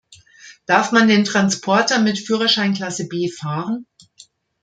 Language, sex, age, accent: German, female, 50-59, Deutschland Deutsch